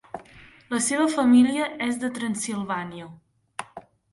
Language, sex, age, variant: Catalan, female, under 19, Central